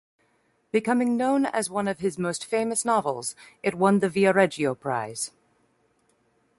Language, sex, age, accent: English, female, 30-39, United States English